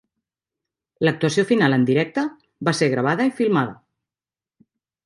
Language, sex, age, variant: Catalan, female, 40-49, Central